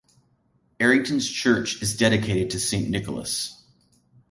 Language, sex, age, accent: English, male, 40-49, United States English